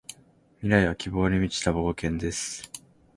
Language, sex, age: Japanese, male, 19-29